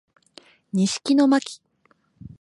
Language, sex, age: Japanese, female, 19-29